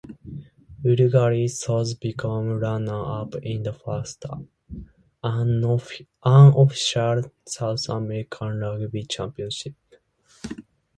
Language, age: English, 19-29